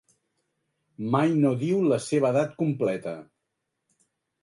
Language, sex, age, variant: Catalan, male, 60-69, Central